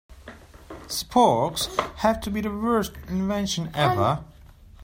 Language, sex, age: English, male, 30-39